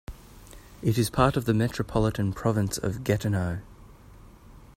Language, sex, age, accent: English, male, 30-39, Australian English